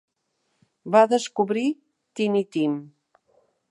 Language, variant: Catalan, Central